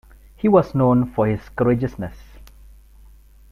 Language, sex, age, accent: English, male, 30-39, India and South Asia (India, Pakistan, Sri Lanka)